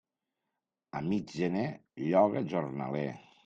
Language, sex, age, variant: Catalan, male, 60-69, Nord-Occidental